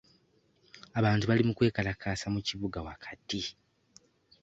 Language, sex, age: Ganda, male, 19-29